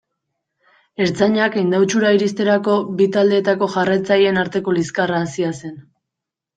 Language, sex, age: Basque, female, 19-29